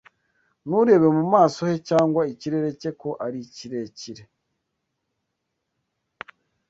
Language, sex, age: Kinyarwanda, male, 19-29